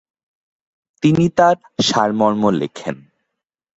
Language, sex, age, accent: Bengali, male, 19-29, প্রমিত